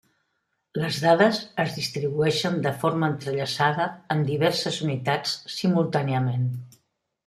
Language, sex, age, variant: Catalan, female, 70-79, Central